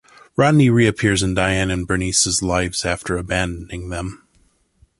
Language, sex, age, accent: English, male, 40-49, United States English